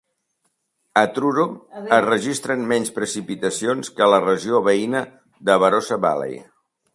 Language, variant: Catalan, Septentrional